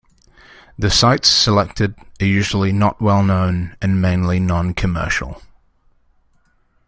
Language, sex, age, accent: English, male, 19-29, England English